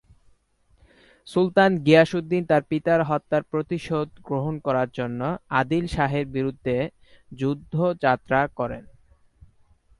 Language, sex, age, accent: Bengali, male, 19-29, Standard Bengali